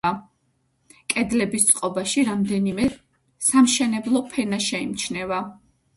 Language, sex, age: Georgian, female, 30-39